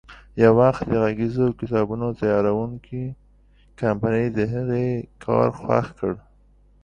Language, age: Pashto, 40-49